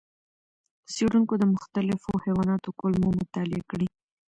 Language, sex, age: Pashto, female, 19-29